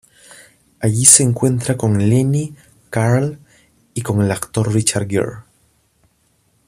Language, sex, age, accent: Spanish, male, 30-39, Andino-Pacífico: Colombia, Perú, Ecuador, oeste de Bolivia y Venezuela andina